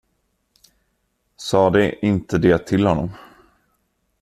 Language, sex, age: Swedish, male, 30-39